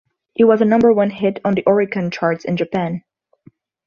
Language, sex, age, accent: English, female, 19-29, United States English